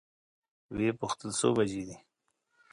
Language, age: Pashto, 30-39